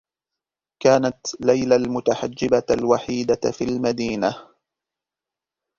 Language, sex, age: Arabic, male, 30-39